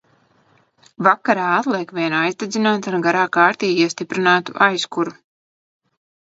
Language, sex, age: Latvian, female, 30-39